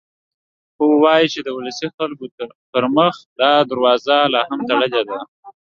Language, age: Pashto, 19-29